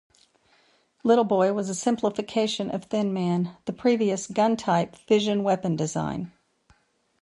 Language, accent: English, United States English